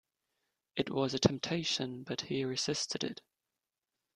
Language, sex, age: English, male, 19-29